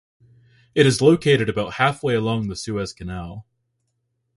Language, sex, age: English, male, 19-29